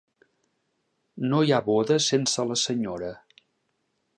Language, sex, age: Catalan, male, 40-49